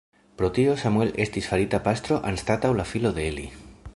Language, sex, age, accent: Esperanto, male, 40-49, Internacia